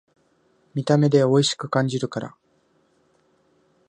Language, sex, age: Japanese, male, 19-29